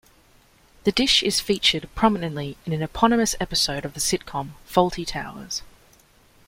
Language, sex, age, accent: English, female, 19-29, Australian English